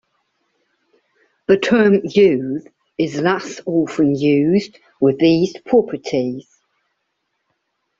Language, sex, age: English, female, 40-49